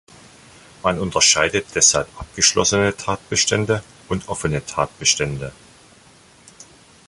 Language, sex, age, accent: German, male, 50-59, Deutschland Deutsch